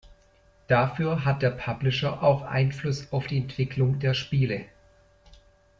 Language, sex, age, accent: German, male, 30-39, Deutschland Deutsch